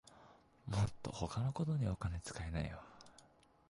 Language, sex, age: Japanese, male, 19-29